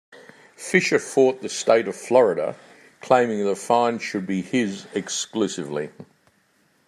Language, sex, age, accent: English, male, 70-79, Australian English